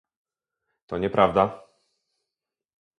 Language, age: Polish, 19-29